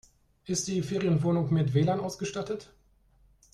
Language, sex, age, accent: German, male, 30-39, Deutschland Deutsch